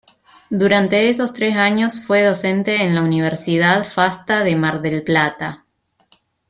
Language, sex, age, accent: Spanish, female, 19-29, Rioplatense: Argentina, Uruguay, este de Bolivia, Paraguay